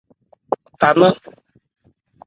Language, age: Ebrié, 19-29